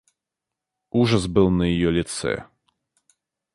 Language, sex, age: Russian, male, 30-39